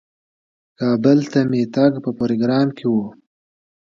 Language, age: Pashto, 19-29